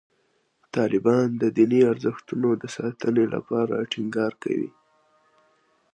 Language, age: Pashto, under 19